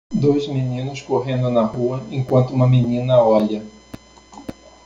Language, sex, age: Portuguese, male, 50-59